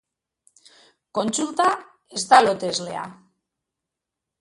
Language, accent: Basque, Mendebalekoa (Araba, Bizkaia, Gipuzkoako mendebaleko herri batzuk)